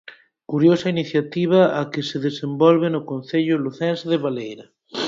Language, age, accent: Galician, 19-29, Oriental (común en zona oriental)